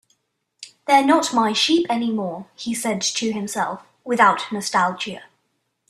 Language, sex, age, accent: English, female, under 19, England English